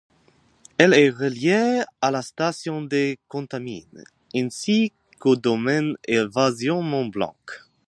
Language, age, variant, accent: French, under 19, Français d'Amérique du Nord, Français des États-Unis